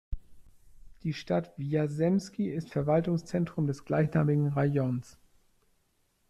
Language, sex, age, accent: German, male, 30-39, Deutschland Deutsch